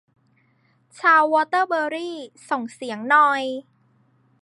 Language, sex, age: Thai, female, 19-29